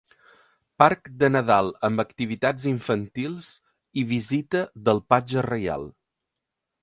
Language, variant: Catalan, Balear